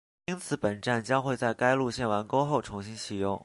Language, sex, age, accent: Chinese, male, under 19, 出生地：河北省